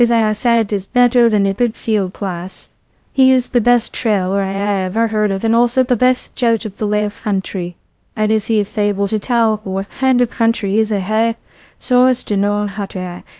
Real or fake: fake